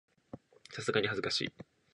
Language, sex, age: Japanese, male, 19-29